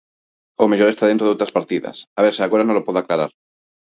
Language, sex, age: Galician, male, 30-39